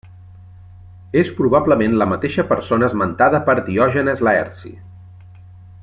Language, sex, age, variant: Catalan, male, 40-49, Central